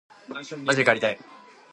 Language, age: Japanese, 19-29